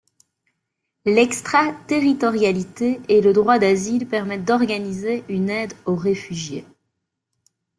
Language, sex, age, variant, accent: French, female, 30-39, Français d'Europe, Français de Belgique